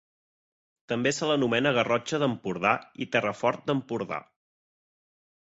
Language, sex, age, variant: Catalan, male, 30-39, Central